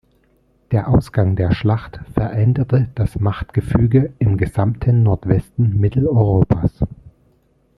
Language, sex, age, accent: German, male, 30-39, Deutschland Deutsch